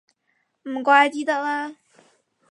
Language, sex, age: Cantonese, female, 19-29